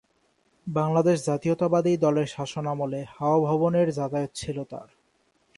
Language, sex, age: Bengali, male, 19-29